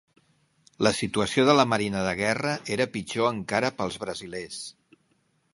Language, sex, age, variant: Catalan, male, 50-59, Central